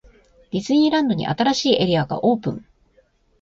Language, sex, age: Japanese, female, 50-59